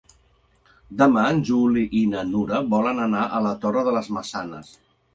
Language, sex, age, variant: Catalan, male, 50-59, Central